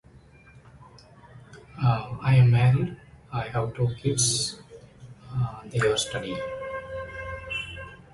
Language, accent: English, India and South Asia (India, Pakistan, Sri Lanka)